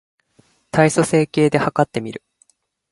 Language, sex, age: Japanese, male, 19-29